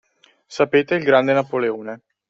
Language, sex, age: Italian, male, 19-29